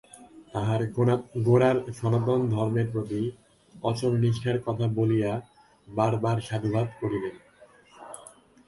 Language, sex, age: Bengali, male, 19-29